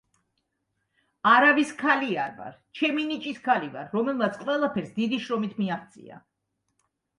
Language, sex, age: Georgian, female, 60-69